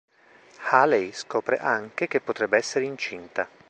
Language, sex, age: Italian, male, 50-59